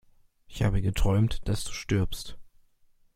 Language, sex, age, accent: German, male, under 19, Deutschland Deutsch